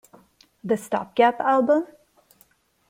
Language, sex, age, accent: English, female, 30-39, India and South Asia (India, Pakistan, Sri Lanka)